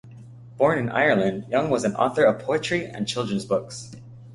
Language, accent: English, United States English